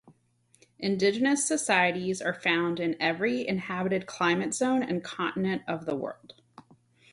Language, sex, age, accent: English, female, 30-39, United States English